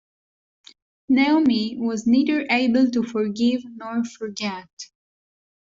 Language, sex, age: English, female, 19-29